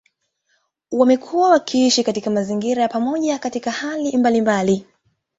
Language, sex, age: Swahili, female, 19-29